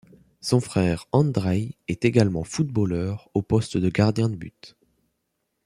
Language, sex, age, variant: French, male, under 19, Français de métropole